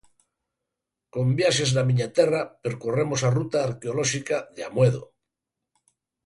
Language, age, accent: Galician, 70-79, Atlántico (seseo e gheada)